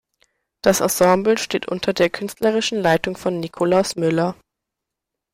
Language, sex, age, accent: German, male, under 19, Deutschland Deutsch